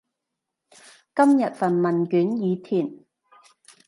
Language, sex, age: Cantonese, female, 30-39